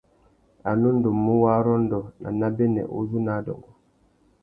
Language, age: Tuki, 40-49